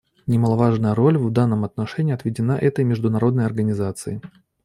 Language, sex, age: Russian, male, 30-39